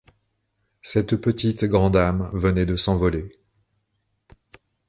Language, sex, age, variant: French, male, 50-59, Français de métropole